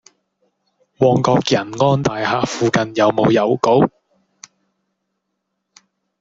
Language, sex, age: Cantonese, male, under 19